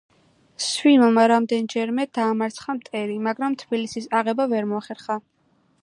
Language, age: Georgian, under 19